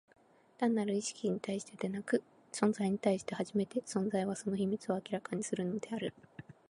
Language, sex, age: Japanese, female, 19-29